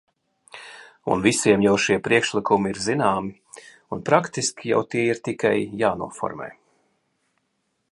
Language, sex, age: Latvian, male, 40-49